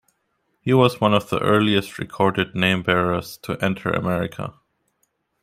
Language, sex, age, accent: English, male, 19-29, United States English